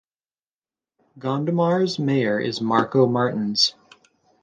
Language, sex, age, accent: English, male, 30-39, United States English